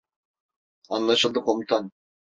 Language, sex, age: Turkish, male, 19-29